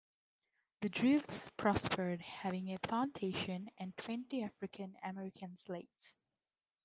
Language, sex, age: English, female, 19-29